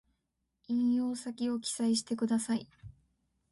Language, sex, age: Japanese, female, 19-29